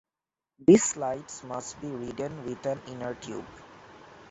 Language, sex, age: English, male, 19-29